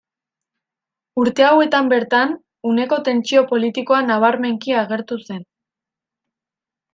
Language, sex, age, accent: Basque, female, under 19, Erdialdekoa edo Nafarra (Gipuzkoa, Nafarroa)